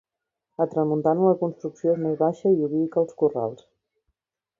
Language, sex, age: Catalan, female, 30-39